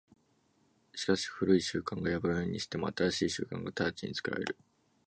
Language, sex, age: Japanese, male, 19-29